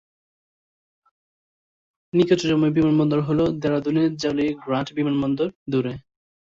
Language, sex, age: Bengali, male, 19-29